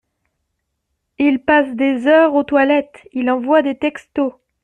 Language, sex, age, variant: French, female, 19-29, Français de métropole